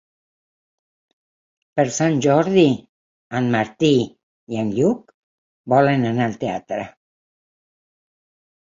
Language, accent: Catalan, aprenent (recent, des del castellà)